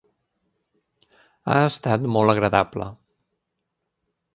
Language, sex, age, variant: Catalan, male, 19-29, Central